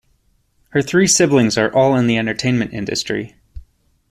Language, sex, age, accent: English, male, 19-29, United States English